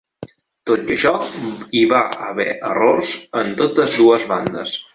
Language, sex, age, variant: Catalan, male, 19-29, Nord-Occidental